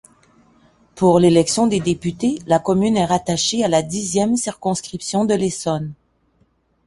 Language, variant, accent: French, Français d'Amérique du Nord, Français du Canada